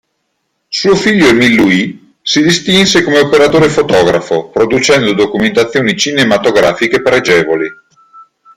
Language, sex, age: Italian, male, 40-49